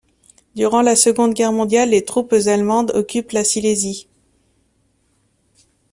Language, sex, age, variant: French, female, 30-39, Français de métropole